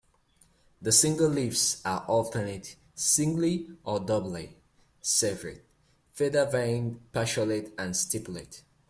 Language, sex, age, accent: English, male, 19-29, England English